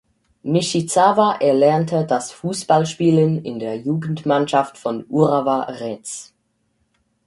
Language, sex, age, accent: German, male, under 19, Schweizerdeutsch